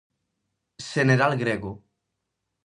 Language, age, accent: Galician, 19-29, Atlántico (seseo e gheada)